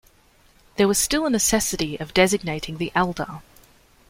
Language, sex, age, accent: English, female, 19-29, Australian English